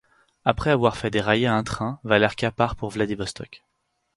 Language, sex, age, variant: French, male, 19-29, Français de métropole